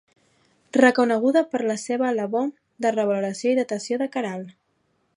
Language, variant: Catalan, Balear